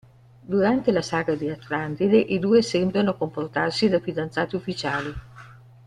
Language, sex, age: Italian, female, 70-79